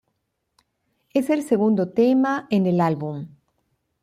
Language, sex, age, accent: Spanish, female, 60-69, Andino-Pacífico: Colombia, Perú, Ecuador, oeste de Bolivia y Venezuela andina